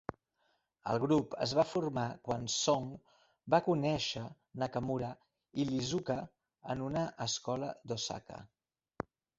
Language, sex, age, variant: Catalan, male, 40-49, Central